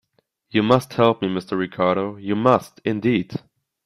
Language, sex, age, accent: English, male, 19-29, United States English